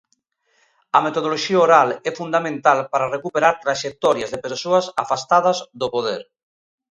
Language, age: Galician, 40-49